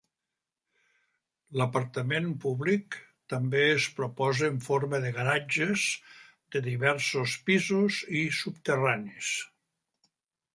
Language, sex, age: Catalan, male, 80-89